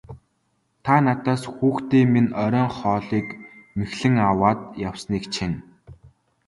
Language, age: Mongolian, 19-29